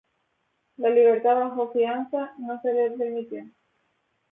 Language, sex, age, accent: Spanish, female, 19-29, España: Islas Canarias